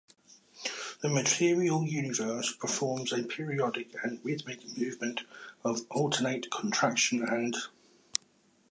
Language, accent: English, England English